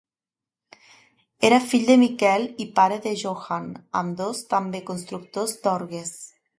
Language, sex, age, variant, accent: Catalan, female, 30-39, Nord-Occidental, nord-occidental